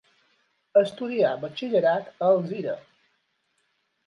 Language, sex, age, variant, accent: Catalan, male, 30-39, Balear, mallorquí